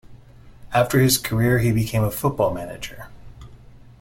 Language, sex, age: English, male, 40-49